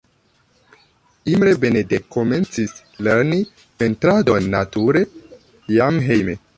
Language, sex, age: Esperanto, male, 19-29